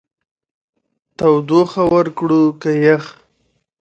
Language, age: Pashto, 19-29